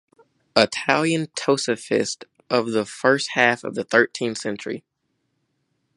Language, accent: English, United States English